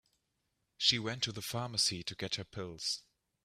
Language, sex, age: English, male, 19-29